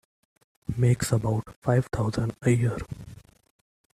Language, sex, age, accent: English, male, 19-29, India and South Asia (India, Pakistan, Sri Lanka)